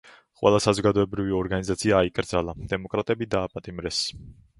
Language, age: Georgian, under 19